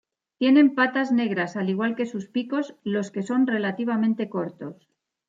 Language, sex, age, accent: Spanish, female, 50-59, España: Centro-Sur peninsular (Madrid, Toledo, Castilla-La Mancha)